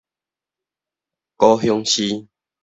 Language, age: Min Nan Chinese, 19-29